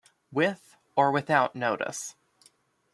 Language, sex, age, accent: English, male, under 19, United States English